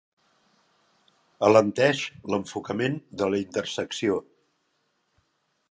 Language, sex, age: Catalan, male, 60-69